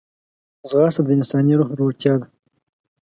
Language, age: Pashto, 19-29